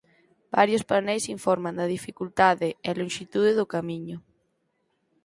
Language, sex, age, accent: Galician, female, 19-29, Central (gheada)